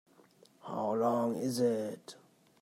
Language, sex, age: English, male, 19-29